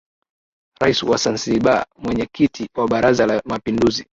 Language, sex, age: Swahili, male, 19-29